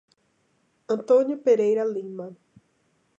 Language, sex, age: Portuguese, female, 40-49